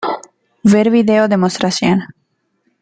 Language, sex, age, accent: Spanish, female, under 19, Andino-Pacífico: Colombia, Perú, Ecuador, oeste de Bolivia y Venezuela andina